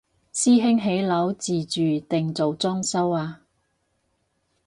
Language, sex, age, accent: Cantonese, female, 30-39, 广州音